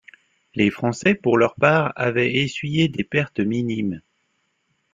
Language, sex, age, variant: French, male, 30-39, Français de métropole